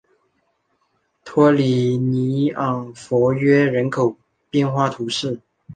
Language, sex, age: Chinese, male, under 19